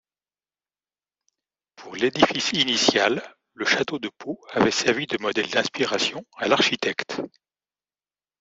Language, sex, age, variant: French, male, 50-59, Français de métropole